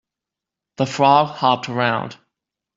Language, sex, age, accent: English, male, 19-29, United States English